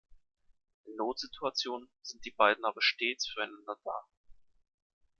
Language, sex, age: German, male, 19-29